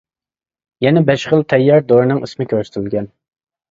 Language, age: Uyghur, 19-29